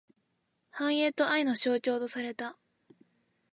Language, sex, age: Japanese, female, 19-29